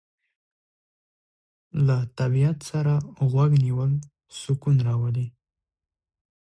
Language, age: Pashto, 19-29